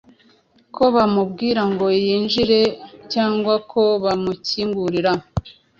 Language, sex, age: Kinyarwanda, female, 50-59